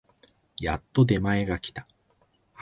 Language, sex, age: Japanese, male, 50-59